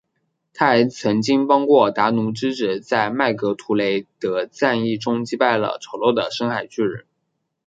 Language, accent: Chinese, 出生地：浙江省